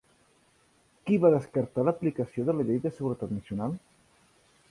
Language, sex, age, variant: Catalan, male, 50-59, Central